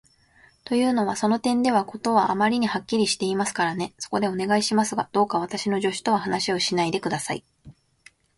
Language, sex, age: Japanese, female, 19-29